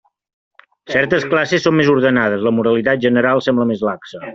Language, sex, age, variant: Catalan, male, 30-39, Central